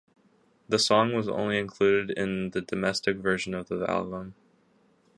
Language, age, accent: English, under 19, United States English